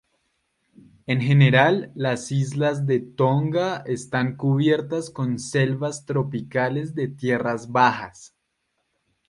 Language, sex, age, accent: Spanish, male, 19-29, Andino-Pacífico: Colombia, Perú, Ecuador, oeste de Bolivia y Venezuela andina